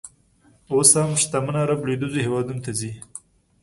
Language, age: Pashto, 30-39